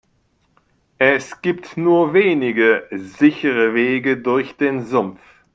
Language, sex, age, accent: German, male, 60-69, Deutschland Deutsch